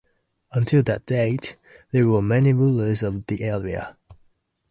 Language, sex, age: English, male, 19-29